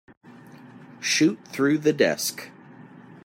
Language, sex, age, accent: English, male, 30-39, United States English